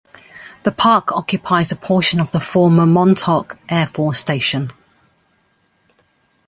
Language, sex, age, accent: English, female, 30-39, England English